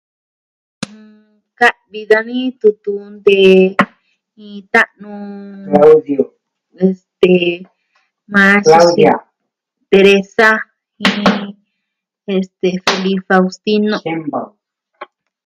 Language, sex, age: Southwestern Tlaxiaco Mixtec, female, 60-69